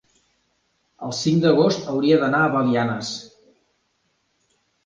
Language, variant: Catalan, Central